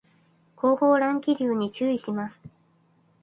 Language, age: Japanese, 19-29